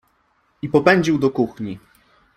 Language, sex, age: Polish, male, 30-39